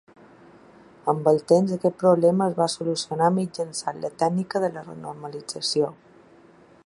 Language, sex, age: Catalan, female, 40-49